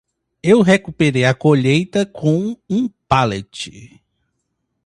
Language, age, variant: Portuguese, 19-29, Portuguese (Brasil)